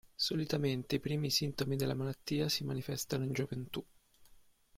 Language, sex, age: Italian, male, 19-29